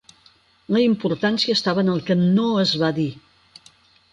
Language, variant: Catalan, Central